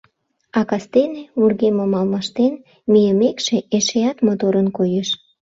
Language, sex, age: Mari, female, 19-29